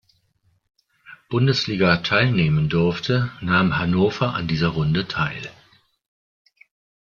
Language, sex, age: German, male, 60-69